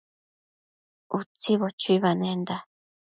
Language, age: Matsés, 30-39